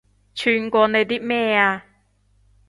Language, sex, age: Cantonese, female, 19-29